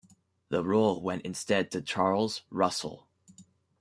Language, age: English, 19-29